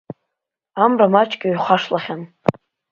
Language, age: Abkhazian, under 19